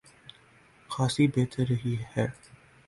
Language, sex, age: Urdu, male, 19-29